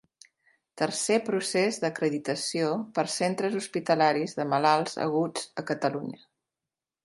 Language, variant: Catalan, Central